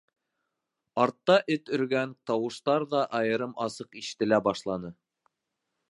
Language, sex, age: Bashkir, male, 19-29